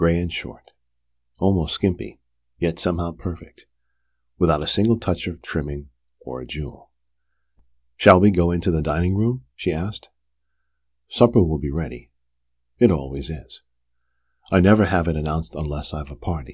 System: none